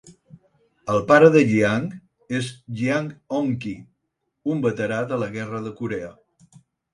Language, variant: Catalan, Central